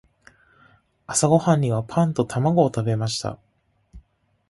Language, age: Japanese, 19-29